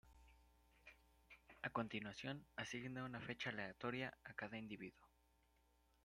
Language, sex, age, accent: Spanish, male, under 19, México